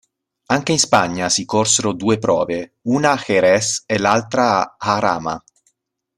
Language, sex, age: Italian, male, 30-39